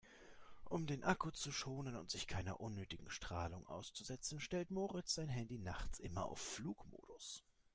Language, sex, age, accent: German, male, 30-39, Deutschland Deutsch